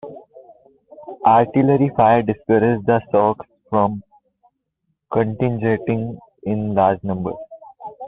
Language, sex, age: English, male, 19-29